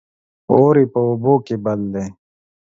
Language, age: Pashto, 30-39